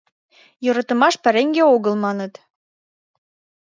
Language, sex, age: Mari, female, 19-29